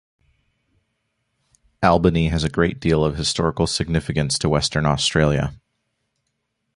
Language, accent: English, United States English